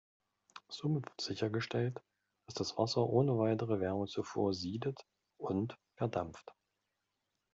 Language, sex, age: German, male, 50-59